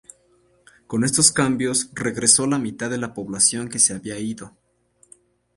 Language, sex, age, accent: Spanish, male, 19-29, México